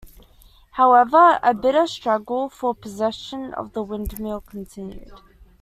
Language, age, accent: English, under 19, Australian English